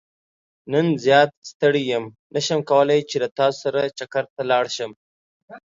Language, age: Pashto, 19-29